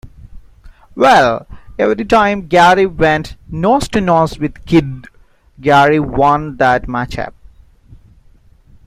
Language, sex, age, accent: English, male, 30-39, India and South Asia (India, Pakistan, Sri Lanka)